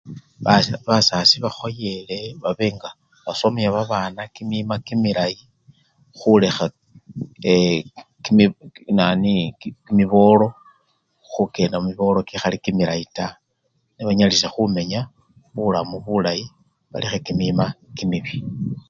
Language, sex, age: Luyia, male, 60-69